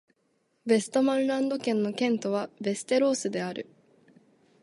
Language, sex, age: Japanese, female, 19-29